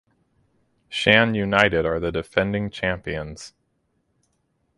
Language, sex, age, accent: English, male, 30-39, United States English